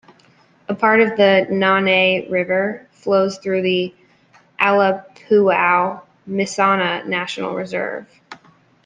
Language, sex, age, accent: English, female, 19-29, United States English